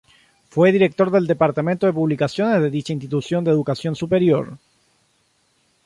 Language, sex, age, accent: Spanish, male, 40-49, Chileno: Chile, Cuyo